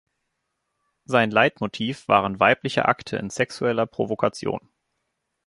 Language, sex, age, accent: German, male, 30-39, Deutschland Deutsch